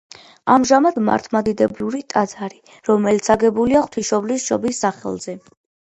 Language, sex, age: Georgian, female, 40-49